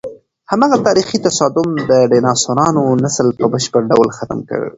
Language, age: Pashto, 19-29